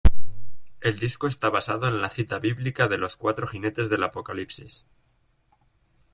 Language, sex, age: Spanish, male, 19-29